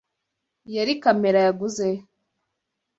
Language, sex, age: Kinyarwanda, female, 19-29